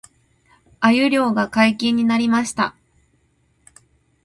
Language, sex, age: Japanese, female, 30-39